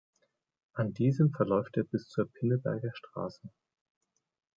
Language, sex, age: German, male, 30-39